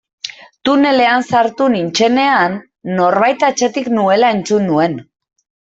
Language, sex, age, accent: Basque, female, 30-39, Mendebalekoa (Araba, Bizkaia, Gipuzkoako mendebaleko herri batzuk)